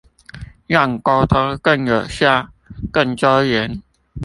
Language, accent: Chinese, 出生地：臺北市